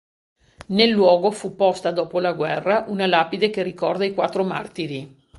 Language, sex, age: Italian, female, 60-69